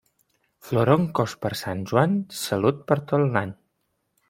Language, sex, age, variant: Catalan, male, 30-39, Central